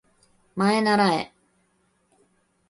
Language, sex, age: Japanese, female, 30-39